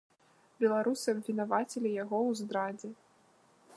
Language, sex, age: Belarusian, female, 19-29